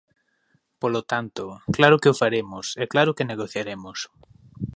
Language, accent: Galician, Oriental (común en zona oriental)